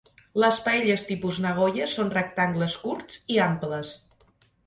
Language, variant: Catalan, Central